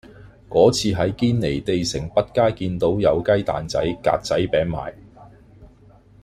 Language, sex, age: Cantonese, male, 40-49